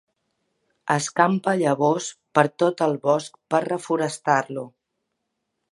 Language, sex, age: Catalan, female, 40-49